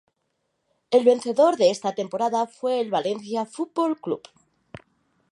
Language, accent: Spanish, España: Norte peninsular (Asturias, Castilla y León, Cantabria, País Vasco, Navarra, Aragón, La Rioja, Guadalajara, Cuenca)